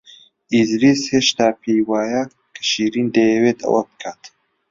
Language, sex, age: Central Kurdish, male, under 19